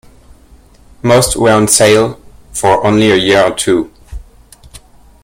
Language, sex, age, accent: English, male, 19-29, United States English